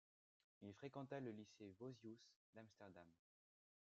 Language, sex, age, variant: French, male, under 19, Français de métropole